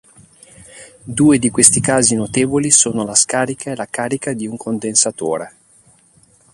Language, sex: Italian, male